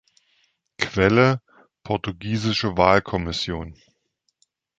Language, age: German, 40-49